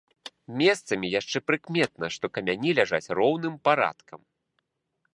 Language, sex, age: Belarusian, male, 30-39